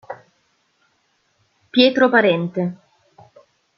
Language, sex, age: Italian, female, 19-29